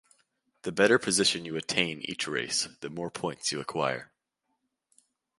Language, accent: English, United States English